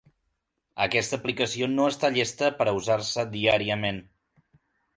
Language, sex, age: Catalan, male, 19-29